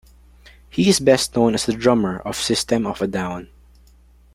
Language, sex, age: English, male, 19-29